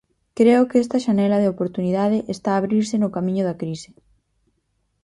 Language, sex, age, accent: Galician, female, 19-29, Central (gheada)